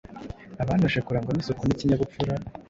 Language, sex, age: Kinyarwanda, male, 19-29